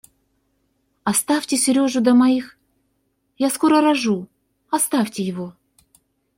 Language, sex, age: Russian, female, 40-49